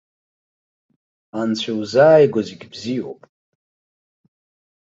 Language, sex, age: Abkhazian, male, 50-59